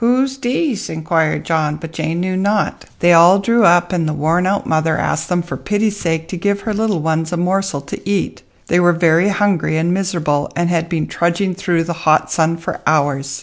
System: none